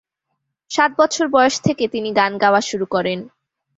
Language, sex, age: Bengali, female, 19-29